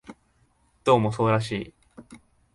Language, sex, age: Japanese, male, 19-29